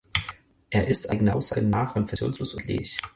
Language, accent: German, Deutschland Deutsch